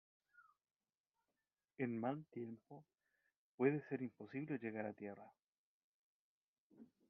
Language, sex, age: Spanish, male, 30-39